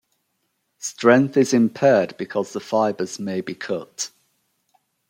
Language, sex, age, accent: English, male, 40-49, England English